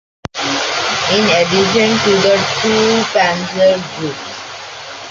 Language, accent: English, India and South Asia (India, Pakistan, Sri Lanka)